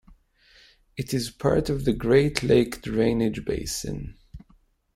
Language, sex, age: English, male, 40-49